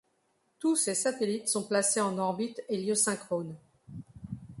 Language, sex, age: French, female, 50-59